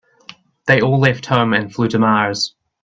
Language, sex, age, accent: English, male, 19-29, New Zealand English